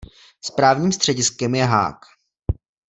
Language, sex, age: Czech, male, 19-29